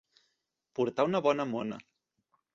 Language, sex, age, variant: Catalan, male, 30-39, Central